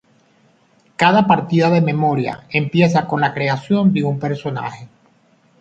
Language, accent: Spanish, Caribe: Cuba, Venezuela, Puerto Rico, República Dominicana, Panamá, Colombia caribeña, México caribeño, Costa del golfo de México